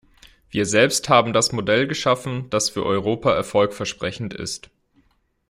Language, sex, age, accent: German, male, 19-29, Deutschland Deutsch